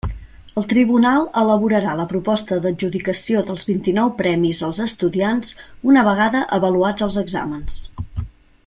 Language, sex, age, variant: Catalan, female, 40-49, Central